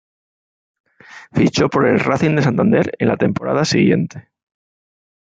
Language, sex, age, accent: Spanish, male, 40-49, España: Sur peninsular (Andalucia, Extremadura, Murcia)